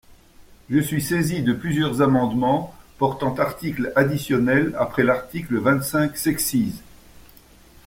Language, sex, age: French, male, 70-79